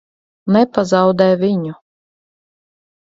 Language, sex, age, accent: Latvian, female, 50-59, Riga